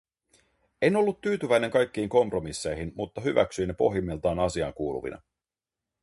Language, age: Finnish, 40-49